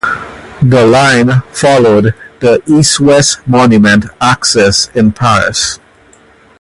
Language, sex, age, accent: English, male, 40-49, West Indies and Bermuda (Bahamas, Bermuda, Jamaica, Trinidad)